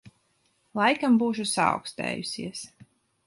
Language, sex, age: Latvian, female, 19-29